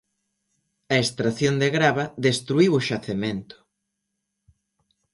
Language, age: Galician, 19-29